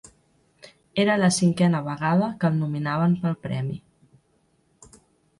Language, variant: Catalan, Central